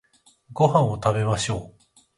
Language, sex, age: Japanese, male, 30-39